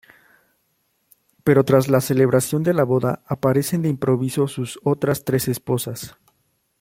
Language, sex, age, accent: Spanish, male, 19-29, México